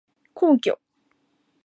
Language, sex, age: Japanese, female, under 19